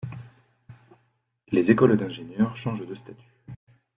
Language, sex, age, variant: French, male, 30-39, Français de métropole